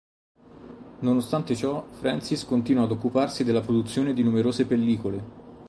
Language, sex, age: Italian, male, 30-39